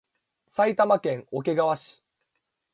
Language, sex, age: Japanese, male, 19-29